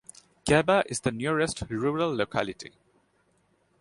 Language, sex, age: English, male, 19-29